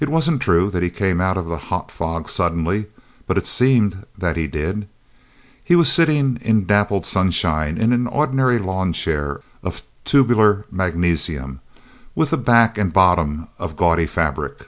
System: none